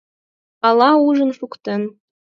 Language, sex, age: Mari, female, under 19